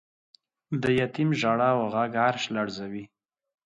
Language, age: Pashto, 30-39